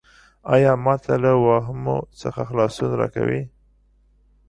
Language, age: Pashto, 40-49